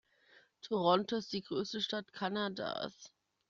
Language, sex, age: German, female, 19-29